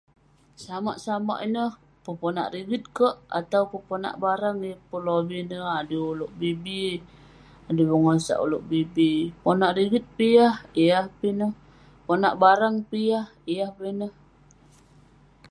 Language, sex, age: Western Penan, female, 19-29